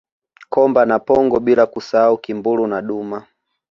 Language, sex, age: Swahili, male, 19-29